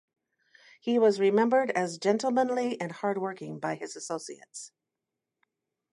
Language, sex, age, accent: English, female, 60-69, United States English